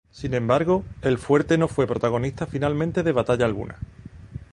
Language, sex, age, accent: Spanish, male, 40-49, España: Sur peninsular (Andalucia, Extremadura, Murcia)